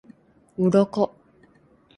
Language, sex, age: Japanese, female, 30-39